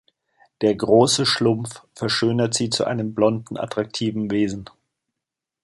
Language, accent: German, Deutschland Deutsch